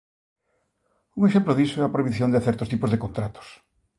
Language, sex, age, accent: Galician, male, 50-59, Normativo (estándar)